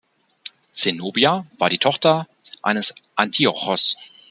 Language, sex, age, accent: German, male, 40-49, Deutschland Deutsch